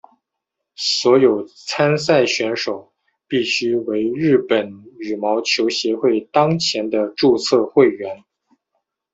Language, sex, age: Chinese, male, 40-49